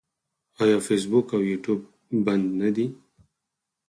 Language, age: Pashto, 30-39